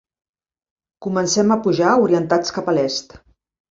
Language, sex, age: Catalan, female, 50-59